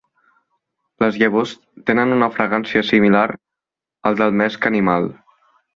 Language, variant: Catalan, Central